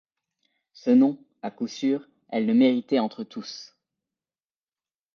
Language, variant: French, Français de métropole